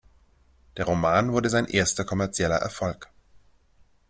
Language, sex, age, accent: German, male, 30-39, Deutschland Deutsch